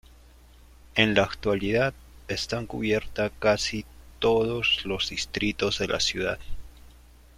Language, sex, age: Spanish, male, 19-29